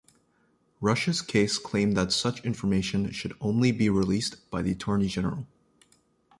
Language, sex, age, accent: English, male, 30-39, Canadian English